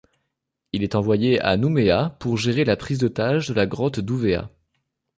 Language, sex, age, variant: French, male, 19-29, Français de métropole